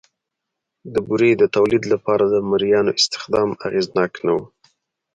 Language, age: Pashto, 19-29